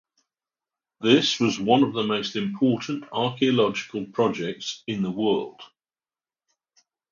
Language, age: English, 60-69